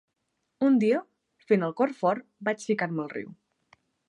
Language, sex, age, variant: Catalan, female, under 19, Central